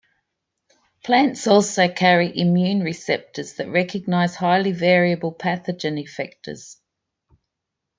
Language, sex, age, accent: English, female, 50-59, Australian English